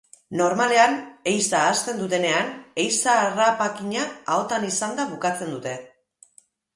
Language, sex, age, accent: Basque, female, 40-49, Mendebalekoa (Araba, Bizkaia, Gipuzkoako mendebaleko herri batzuk)